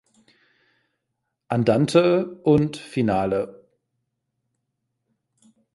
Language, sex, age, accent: German, male, 40-49, Deutschland Deutsch